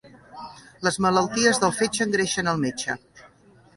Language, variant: Catalan, Central